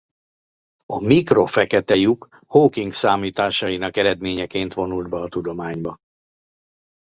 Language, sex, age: Hungarian, male, 60-69